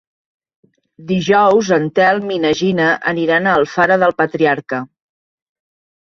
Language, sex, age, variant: Catalan, female, 50-59, Central